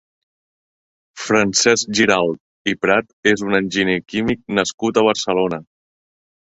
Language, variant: Catalan, Central